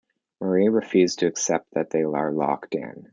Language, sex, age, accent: English, male, under 19, Canadian English